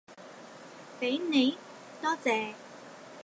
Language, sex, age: Cantonese, female, 40-49